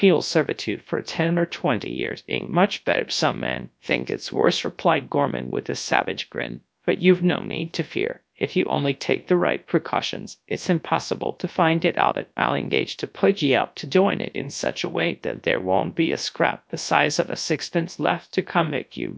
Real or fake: fake